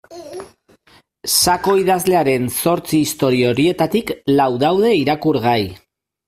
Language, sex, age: Basque, male, 40-49